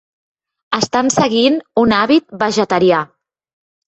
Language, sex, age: Catalan, female, 30-39